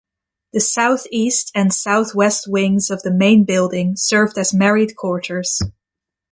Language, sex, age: English, female, 19-29